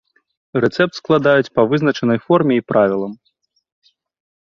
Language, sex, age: Belarusian, male, 19-29